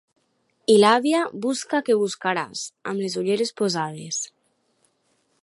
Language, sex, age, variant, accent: Catalan, female, 19-29, Nord-Occidental, central